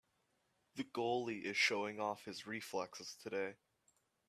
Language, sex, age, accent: English, male, 19-29, United States English